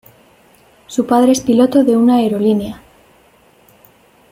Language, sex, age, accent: Spanish, female, 19-29, España: Centro-Sur peninsular (Madrid, Toledo, Castilla-La Mancha)